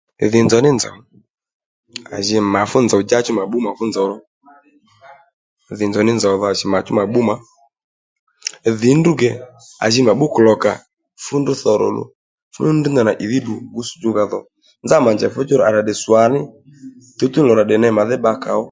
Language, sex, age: Lendu, female, 30-39